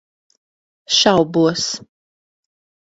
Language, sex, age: Latvian, female, 50-59